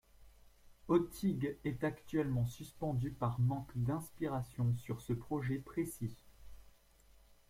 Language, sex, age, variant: French, male, 19-29, Français de métropole